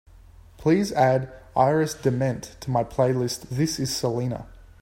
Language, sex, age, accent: English, male, 19-29, Australian English